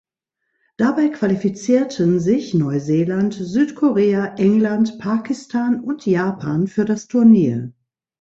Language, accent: German, Deutschland Deutsch